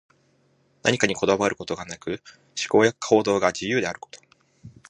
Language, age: Japanese, under 19